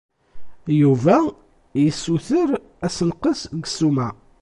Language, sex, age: Kabyle, male, 30-39